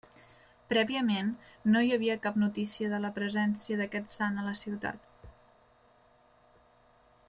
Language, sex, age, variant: Catalan, female, 19-29, Central